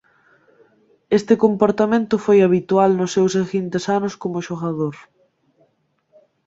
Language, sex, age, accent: Galician, female, 19-29, Central (gheada)